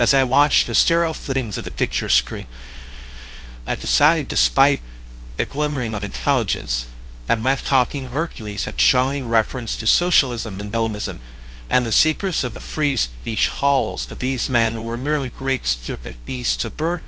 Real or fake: fake